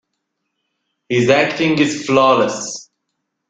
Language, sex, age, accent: English, male, 30-39, United States English